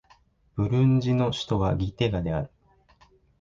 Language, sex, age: Japanese, male, 19-29